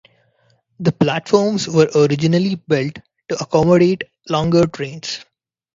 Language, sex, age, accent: English, male, 19-29, India and South Asia (India, Pakistan, Sri Lanka)